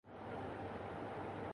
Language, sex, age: Urdu, male, 19-29